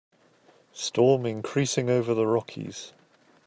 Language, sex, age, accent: English, male, 50-59, England English